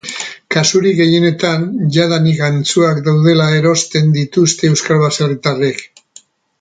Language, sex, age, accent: Basque, male, 60-69, Erdialdekoa edo Nafarra (Gipuzkoa, Nafarroa)